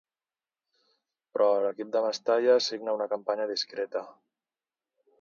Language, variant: Catalan, Central